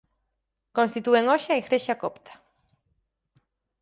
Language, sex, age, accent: Galician, female, 19-29, Atlántico (seseo e gheada)